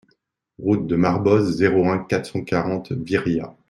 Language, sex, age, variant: French, male, 40-49, Français de métropole